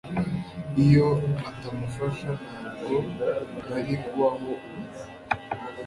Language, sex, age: Kinyarwanda, male, under 19